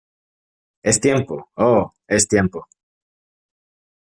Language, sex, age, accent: Spanish, male, 30-39, España: Norte peninsular (Asturias, Castilla y León, Cantabria, País Vasco, Navarra, Aragón, La Rioja, Guadalajara, Cuenca)